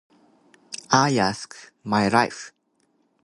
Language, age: English, 19-29